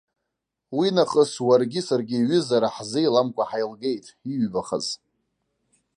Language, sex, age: Abkhazian, male, 19-29